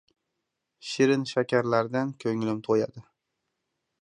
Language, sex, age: Uzbek, male, 19-29